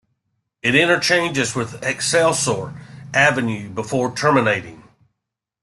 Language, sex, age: English, male, 50-59